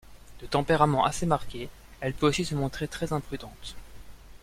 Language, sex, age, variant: French, male, 19-29, Français de métropole